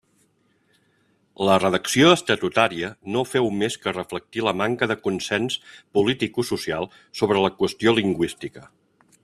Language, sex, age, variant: Catalan, male, 50-59, Central